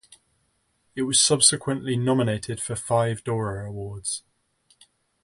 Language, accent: English, England English